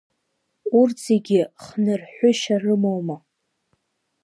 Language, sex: Abkhazian, female